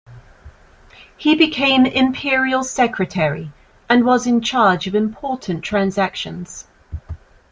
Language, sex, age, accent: English, female, 40-49, England English